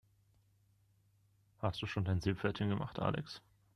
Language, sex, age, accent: German, male, 19-29, Deutschland Deutsch